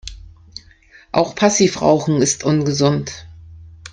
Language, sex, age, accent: German, female, 50-59, Deutschland Deutsch